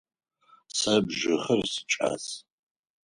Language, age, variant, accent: Adyghe, 40-49, Адыгабзэ (Кирил, пстэумэ зэдыряе), Кıэмгуй (Çemguy)